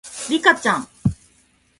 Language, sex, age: Japanese, female, 30-39